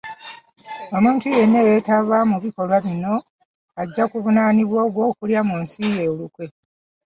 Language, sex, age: Ganda, female, 50-59